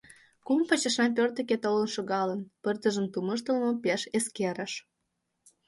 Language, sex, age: Mari, female, under 19